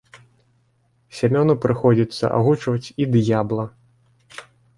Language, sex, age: Belarusian, male, 30-39